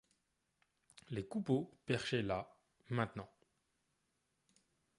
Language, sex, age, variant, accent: French, male, 19-29, Français des départements et régions d'outre-mer, Français de La Réunion